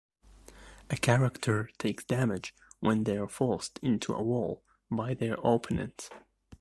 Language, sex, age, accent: English, male, 19-29, United States English